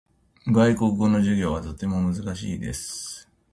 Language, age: Japanese, 40-49